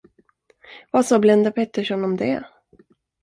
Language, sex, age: Swedish, female, 40-49